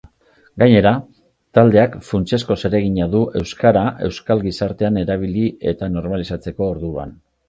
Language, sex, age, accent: Basque, male, 50-59, Mendebalekoa (Araba, Bizkaia, Gipuzkoako mendebaleko herri batzuk)